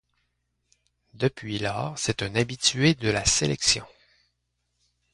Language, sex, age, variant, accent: French, male, 50-59, Français d'Amérique du Nord, Français du Canada